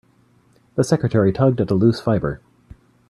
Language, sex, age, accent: English, male, 40-49, United States English